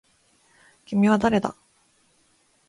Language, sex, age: Japanese, female, 19-29